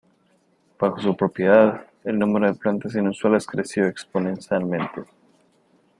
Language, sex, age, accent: Spanish, male, 19-29, América central